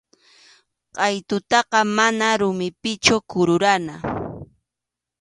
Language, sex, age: Arequipa-La Unión Quechua, female, 30-39